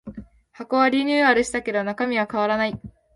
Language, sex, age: Japanese, female, 19-29